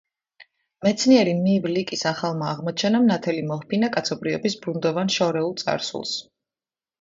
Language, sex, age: Georgian, female, 30-39